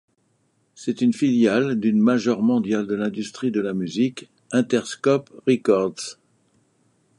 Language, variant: French, Français de métropole